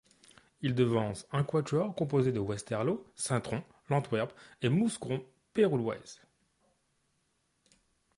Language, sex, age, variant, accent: French, male, 19-29, Français des départements et régions d'outre-mer, Français de La Réunion